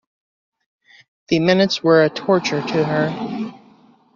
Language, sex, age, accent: English, female, 30-39, United States English